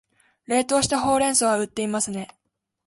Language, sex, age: Japanese, female, 19-29